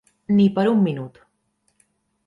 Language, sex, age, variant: Catalan, female, 30-39, Central